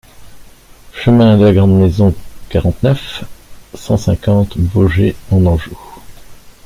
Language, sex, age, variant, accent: French, male, 50-59, Français d'Europe, Français de Belgique